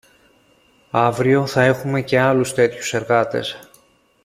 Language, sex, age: Greek, male, 40-49